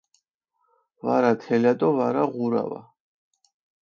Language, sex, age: Mingrelian, male, 30-39